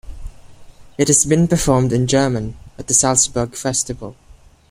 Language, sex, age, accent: English, male, 19-29, Filipino